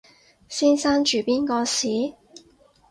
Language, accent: Cantonese, 广州音